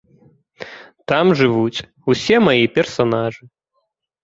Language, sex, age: Belarusian, male, 30-39